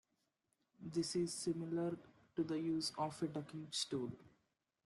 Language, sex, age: English, male, under 19